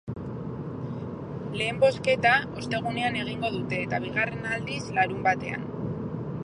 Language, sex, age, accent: Basque, female, 40-49, Mendebalekoa (Araba, Bizkaia, Gipuzkoako mendebaleko herri batzuk)